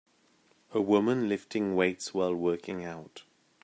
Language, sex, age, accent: English, male, 30-39, England English